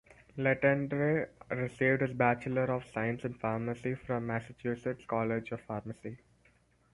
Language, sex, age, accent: English, male, under 19, India and South Asia (India, Pakistan, Sri Lanka)